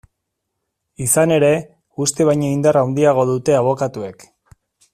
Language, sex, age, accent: Basque, male, 40-49, Erdialdekoa edo Nafarra (Gipuzkoa, Nafarroa)